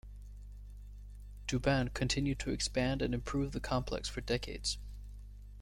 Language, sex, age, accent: English, male, 19-29, United States English